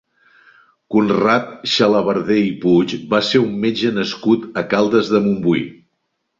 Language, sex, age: Catalan, male, 60-69